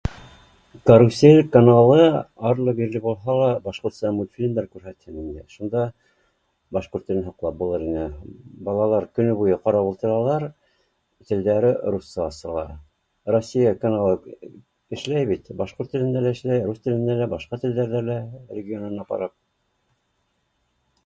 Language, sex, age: Bashkir, male, 50-59